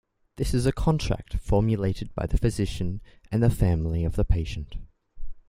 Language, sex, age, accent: English, male, 19-29, England English